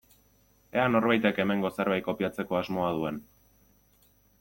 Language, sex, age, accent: Basque, male, 19-29, Erdialdekoa edo Nafarra (Gipuzkoa, Nafarroa)